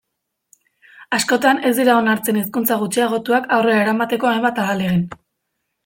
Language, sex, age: Basque, female, 19-29